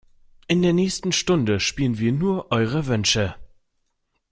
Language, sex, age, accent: German, male, 19-29, Deutschland Deutsch